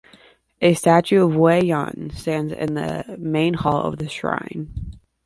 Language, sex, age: English, female, 19-29